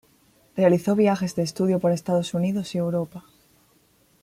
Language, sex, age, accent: Spanish, female, 19-29, España: Sur peninsular (Andalucia, Extremadura, Murcia)